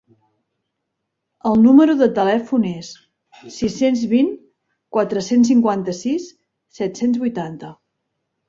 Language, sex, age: Catalan, female, 40-49